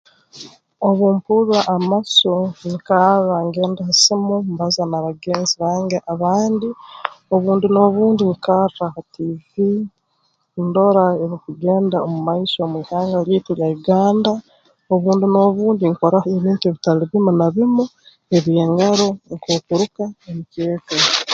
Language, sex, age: Tooro, female, 19-29